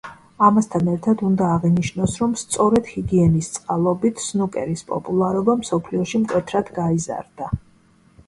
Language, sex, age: Georgian, female, 40-49